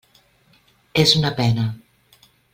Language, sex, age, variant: Catalan, female, 50-59, Central